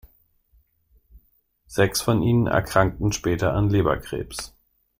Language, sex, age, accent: German, male, 40-49, Deutschland Deutsch